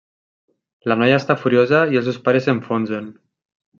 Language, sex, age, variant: Catalan, male, 19-29, Nord-Occidental